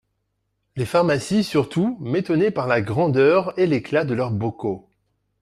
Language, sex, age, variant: French, male, 40-49, Français de métropole